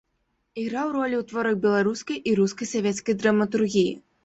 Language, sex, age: Belarusian, female, under 19